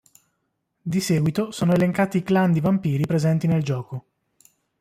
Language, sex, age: Italian, male, 30-39